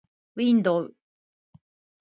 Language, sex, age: Japanese, female, 40-49